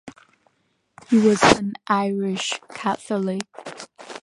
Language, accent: English, England English